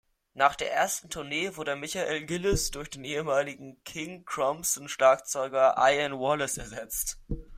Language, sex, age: German, male, under 19